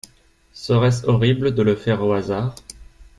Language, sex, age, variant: French, male, 30-39, Français de métropole